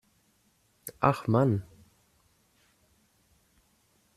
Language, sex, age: German, male, 19-29